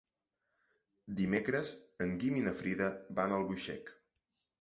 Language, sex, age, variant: Catalan, male, 19-29, Central